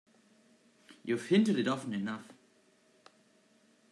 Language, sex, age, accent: English, male, 19-29, United States English